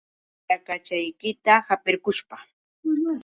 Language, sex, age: Yauyos Quechua, female, 60-69